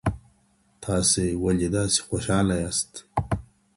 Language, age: Pashto, 40-49